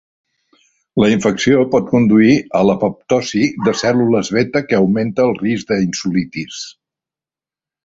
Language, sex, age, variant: Catalan, male, 70-79, Central